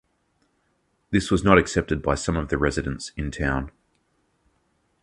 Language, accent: English, Australian English